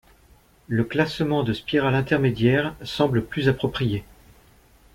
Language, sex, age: French, male, 50-59